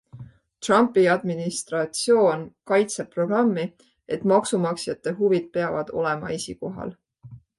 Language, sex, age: Estonian, female, 30-39